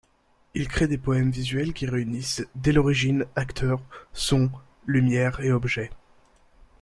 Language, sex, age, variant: French, male, under 19, Français de métropole